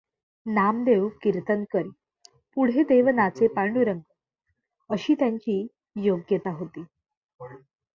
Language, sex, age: Marathi, female, 19-29